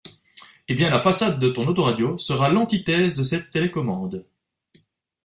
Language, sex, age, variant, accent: French, male, 30-39, Français d'Europe, Français de Suisse